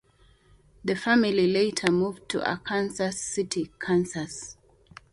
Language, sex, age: English, female, 30-39